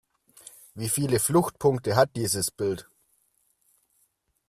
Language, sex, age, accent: German, male, 30-39, Deutschland Deutsch